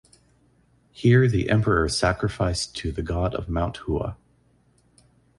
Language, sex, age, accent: English, male, 40-49, United States English